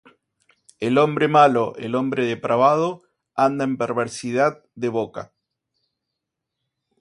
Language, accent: Spanish, Rioplatense: Argentina, Uruguay, este de Bolivia, Paraguay